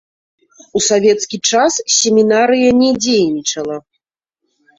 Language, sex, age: Belarusian, female, 30-39